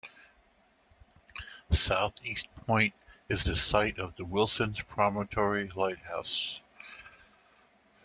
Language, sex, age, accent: English, male, 50-59, United States English